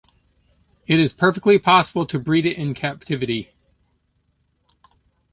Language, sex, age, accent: English, male, 40-49, United States English